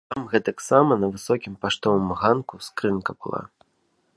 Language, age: Belarusian, 30-39